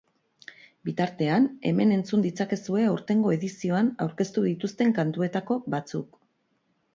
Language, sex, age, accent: Basque, female, 40-49, Erdialdekoa edo Nafarra (Gipuzkoa, Nafarroa)